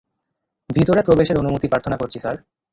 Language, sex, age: Bengali, male, 19-29